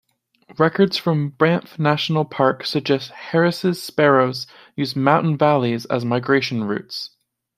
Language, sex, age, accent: English, male, 30-39, Canadian English